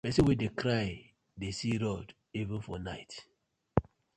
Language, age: Nigerian Pidgin, 40-49